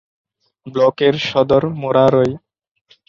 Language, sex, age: Bengali, male, 19-29